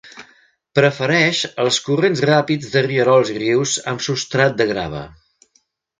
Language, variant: Catalan, Central